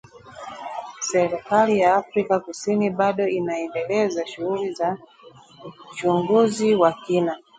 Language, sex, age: Swahili, female, 40-49